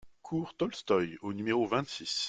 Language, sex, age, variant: French, male, 30-39, Français de métropole